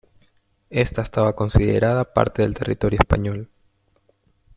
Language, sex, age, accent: Spanish, male, 19-29, Caribe: Cuba, Venezuela, Puerto Rico, República Dominicana, Panamá, Colombia caribeña, México caribeño, Costa del golfo de México